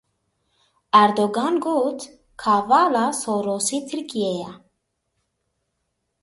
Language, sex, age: Kurdish, female, 19-29